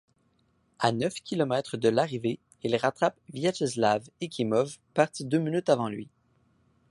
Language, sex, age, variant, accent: French, male, 19-29, Français d'Amérique du Nord, Français du Canada